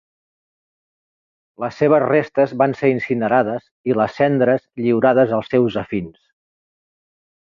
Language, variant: Catalan, Central